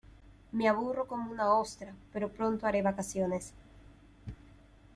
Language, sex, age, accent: Spanish, female, 19-29, Andino-Pacífico: Colombia, Perú, Ecuador, oeste de Bolivia y Venezuela andina